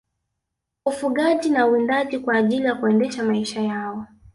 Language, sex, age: Swahili, female, 19-29